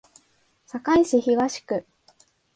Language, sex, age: Japanese, female, 19-29